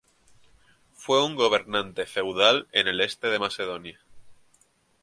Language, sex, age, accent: Spanish, male, 19-29, España: Islas Canarias